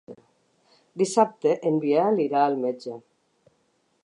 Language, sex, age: Catalan, female, 60-69